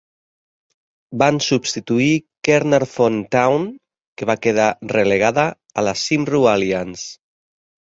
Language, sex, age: Catalan, male, 40-49